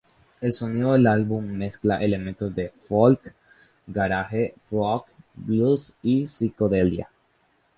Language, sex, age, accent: Spanish, male, under 19, América central